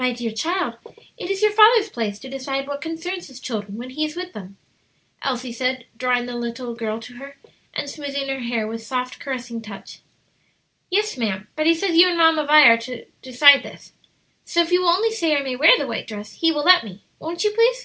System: none